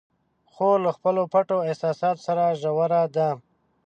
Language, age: Pashto, 30-39